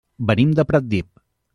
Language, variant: Catalan, Central